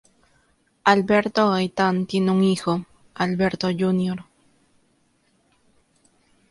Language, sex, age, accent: Spanish, female, 19-29, Andino-Pacífico: Colombia, Perú, Ecuador, oeste de Bolivia y Venezuela andina